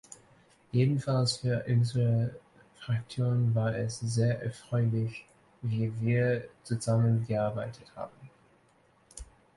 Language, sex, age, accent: German, male, 19-29, Deutschland Deutsch